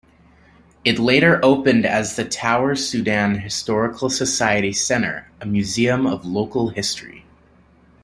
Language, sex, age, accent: English, male, under 19, United States English